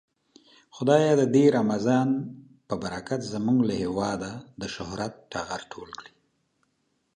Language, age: Pashto, 50-59